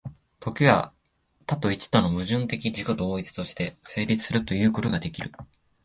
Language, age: Japanese, 19-29